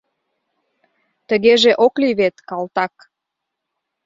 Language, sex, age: Mari, female, 19-29